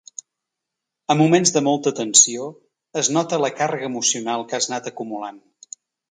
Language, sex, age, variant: Catalan, male, 60-69, Central